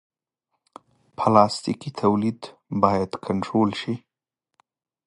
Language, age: Pashto, 19-29